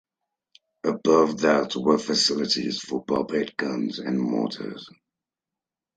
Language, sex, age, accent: English, male, 19-29, England English